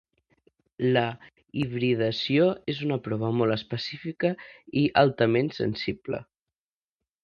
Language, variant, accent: Catalan, Central, central